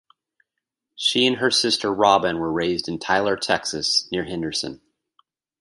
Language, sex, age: English, male, 40-49